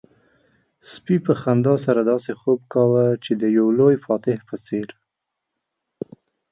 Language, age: Pashto, 19-29